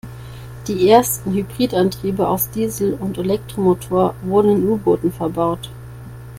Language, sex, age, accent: German, female, 19-29, Deutschland Deutsch